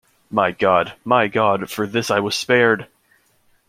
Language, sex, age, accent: English, male, 19-29, United States English